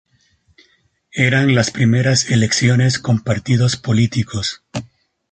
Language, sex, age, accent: Spanish, male, 30-39, España: Centro-Sur peninsular (Madrid, Toledo, Castilla-La Mancha)